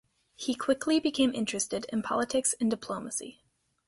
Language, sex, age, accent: English, female, under 19, United States English